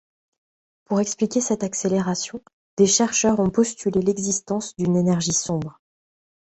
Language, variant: French, Français de métropole